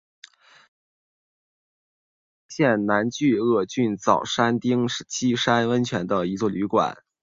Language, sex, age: Chinese, male, 19-29